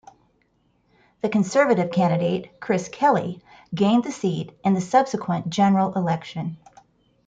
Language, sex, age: English, female, 50-59